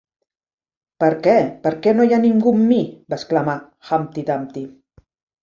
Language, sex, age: Catalan, female, 50-59